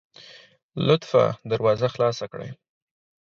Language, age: Pashto, 30-39